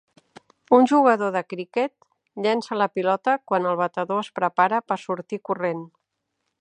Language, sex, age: Catalan, female, 50-59